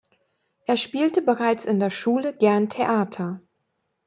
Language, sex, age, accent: German, female, 19-29, Deutschland Deutsch